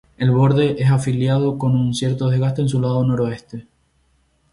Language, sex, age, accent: Spanish, male, 19-29, España: Islas Canarias